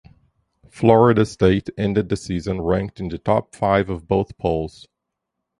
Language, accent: English, United States English